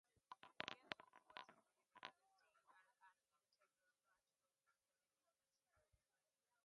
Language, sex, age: English, female, 19-29